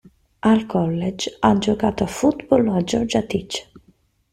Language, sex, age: Italian, female, 19-29